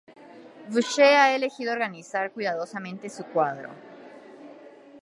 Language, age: Spanish, 19-29